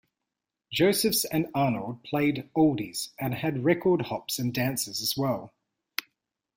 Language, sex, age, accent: English, male, 30-39, Australian English